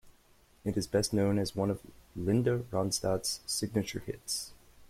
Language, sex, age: English, male, 30-39